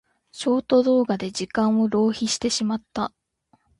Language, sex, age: Japanese, female, 19-29